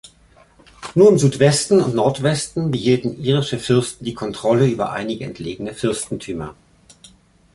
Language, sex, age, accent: German, male, 50-59, Deutschland Deutsch